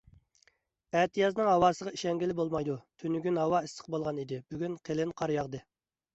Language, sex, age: Uyghur, male, 30-39